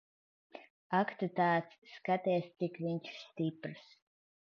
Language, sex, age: Latvian, female, 30-39